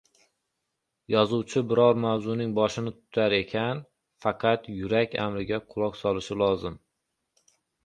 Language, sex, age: Uzbek, male, 19-29